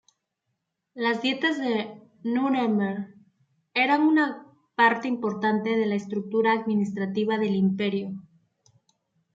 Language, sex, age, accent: Spanish, female, 30-39, Andino-Pacífico: Colombia, Perú, Ecuador, oeste de Bolivia y Venezuela andina